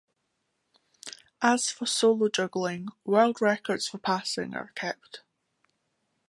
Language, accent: English, Scottish English